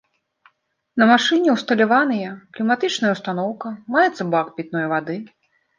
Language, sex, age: Belarusian, female, 40-49